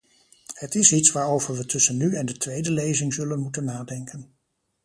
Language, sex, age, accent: Dutch, male, 50-59, Nederlands Nederlands